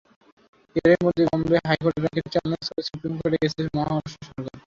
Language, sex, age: Bengali, male, 19-29